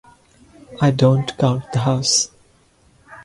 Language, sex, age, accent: English, male, 19-29, India and South Asia (India, Pakistan, Sri Lanka)